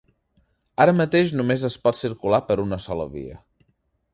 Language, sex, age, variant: Catalan, male, 30-39, Central